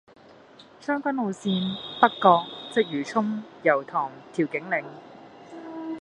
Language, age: Cantonese, 19-29